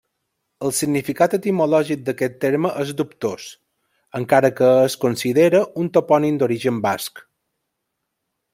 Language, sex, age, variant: Catalan, male, 30-39, Balear